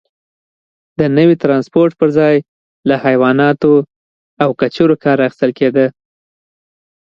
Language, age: Pashto, under 19